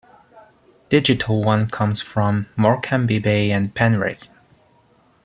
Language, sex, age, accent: English, male, 30-39, United States English